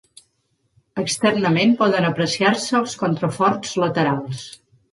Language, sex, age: Catalan, female, 50-59